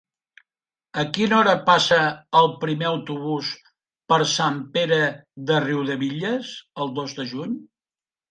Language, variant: Catalan, Nord-Occidental